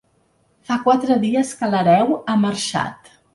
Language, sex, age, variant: Catalan, female, 60-69, Central